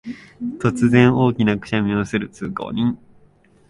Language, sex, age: Japanese, male, 19-29